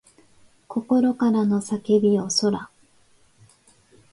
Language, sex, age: Japanese, female, 30-39